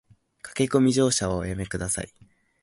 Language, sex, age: Japanese, male, under 19